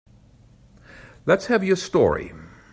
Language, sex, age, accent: English, male, 60-69, United States English